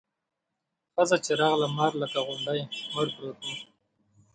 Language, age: Pashto, 19-29